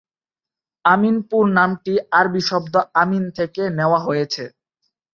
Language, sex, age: Bengali, male, 19-29